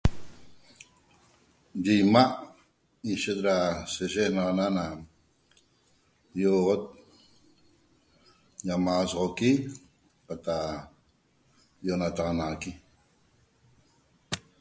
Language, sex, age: Toba, female, 50-59